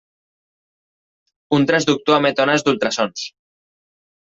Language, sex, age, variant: Catalan, male, 19-29, Central